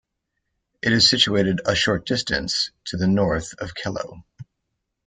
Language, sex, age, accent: English, male, 40-49, United States English